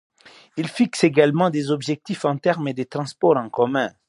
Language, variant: French, Français d'Afrique subsaharienne et des îles africaines